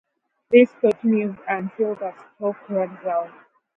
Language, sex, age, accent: English, female, 19-29, United States English